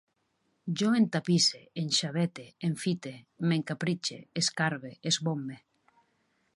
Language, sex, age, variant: Catalan, female, 40-49, Nord-Occidental